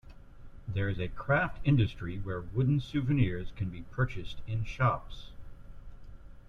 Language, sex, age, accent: English, male, 50-59, United States English